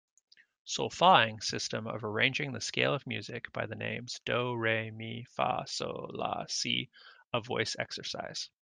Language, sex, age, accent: English, male, 40-49, United States English